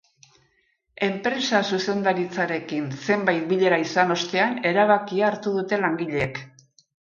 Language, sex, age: Basque, female, 60-69